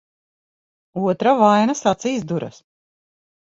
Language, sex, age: Latvian, female, 50-59